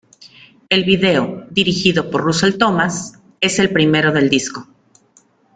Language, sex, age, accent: Spanish, female, 30-39, México